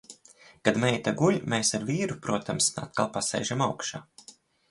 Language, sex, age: Latvian, male, 30-39